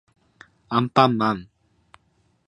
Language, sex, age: Japanese, male, 19-29